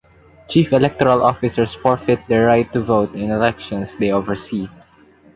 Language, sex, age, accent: English, male, under 19, Filipino